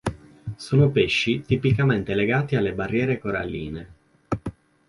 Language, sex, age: Italian, male, 19-29